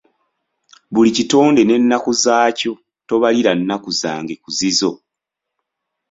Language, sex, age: Ganda, male, 30-39